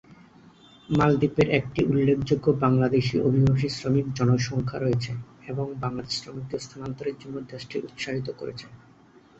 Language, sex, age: Bengali, male, 30-39